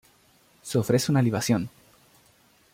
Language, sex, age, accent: Spanish, male, 19-29, Chileno: Chile, Cuyo